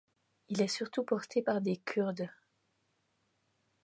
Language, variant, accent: French, Français d'Europe, Français de Suisse